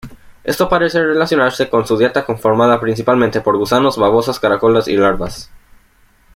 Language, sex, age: Spanish, male, under 19